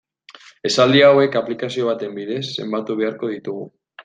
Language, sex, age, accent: Basque, male, 19-29, Mendebalekoa (Araba, Bizkaia, Gipuzkoako mendebaleko herri batzuk)